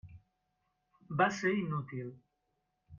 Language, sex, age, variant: Catalan, male, 50-59, Central